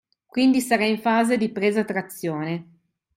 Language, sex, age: Italian, female, 30-39